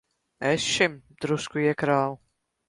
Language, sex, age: Latvian, male, under 19